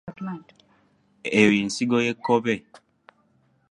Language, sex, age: Ganda, male, 19-29